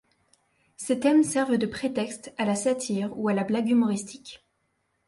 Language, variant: French, Français de métropole